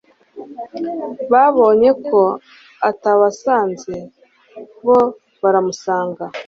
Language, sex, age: Kinyarwanda, female, 30-39